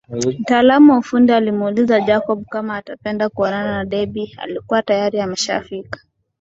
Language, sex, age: Swahili, female, 19-29